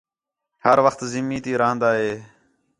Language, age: Khetrani, 19-29